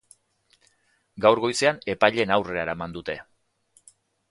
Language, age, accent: Basque, 40-49, Erdialdekoa edo Nafarra (Gipuzkoa, Nafarroa)